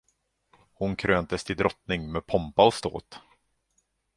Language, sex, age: Swedish, male, 30-39